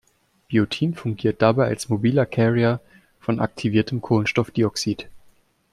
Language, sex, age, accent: German, male, 19-29, Deutschland Deutsch